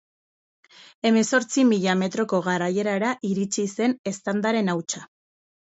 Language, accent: Basque, Erdialdekoa edo Nafarra (Gipuzkoa, Nafarroa)